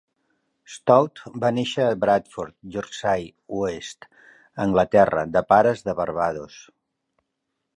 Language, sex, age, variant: Catalan, male, 60-69, Central